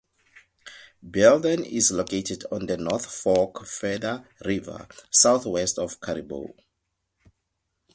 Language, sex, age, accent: English, male, 30-39, Southern African (South Africa, Zimbabwe, Namibia)